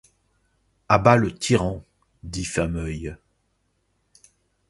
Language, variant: French, Français de métropole